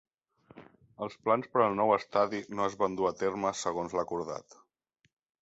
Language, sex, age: Catalan, male, 30-39